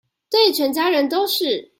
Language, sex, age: Chinese, female, 19-29